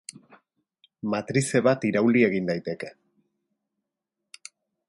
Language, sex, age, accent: Basque, male, 50-59, Erdialdekoa edo Nafarra (Gipuzkoa, Nafarroa)